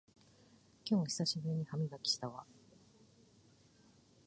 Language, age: Japanese, 50-59